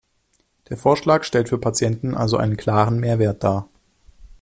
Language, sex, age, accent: German, male, 19-29, Deutschland Deutsch